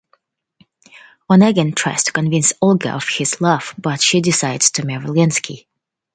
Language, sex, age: English, female, 19-29